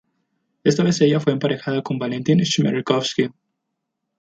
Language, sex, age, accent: Spanish, male, 19-29, México